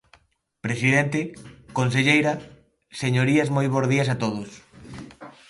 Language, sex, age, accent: Galician, male, 30-39, Oriental (común en zona oriental)